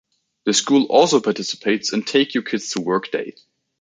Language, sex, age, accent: English, male, 19-29, United States English